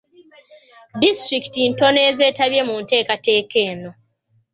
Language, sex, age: Ganda, female, 30-39